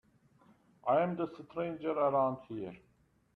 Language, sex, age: English, male, 30-39